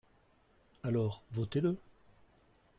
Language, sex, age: French, male, 60-69